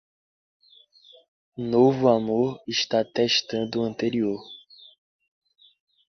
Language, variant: Portuguese, Portuguese (Brasil)